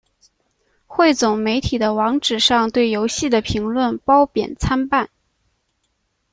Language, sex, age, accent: Chinese, female, 19-29, 出生地：河南省